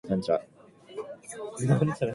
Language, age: English, under 19